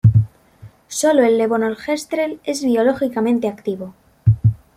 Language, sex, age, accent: Spanish, female, under 19, España: Norte peninsular (Asturias, Castilla y León, Cantabria, País Vasco, Navarra, Aragón, La Rioja, Guadalajara, Cuenca)